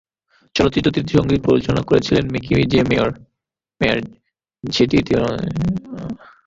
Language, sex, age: Bengali, male, 19-29